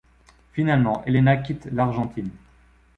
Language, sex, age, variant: French, male, 40-49, Français de métropole